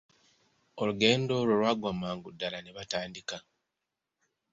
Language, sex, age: Ganda, male, 90+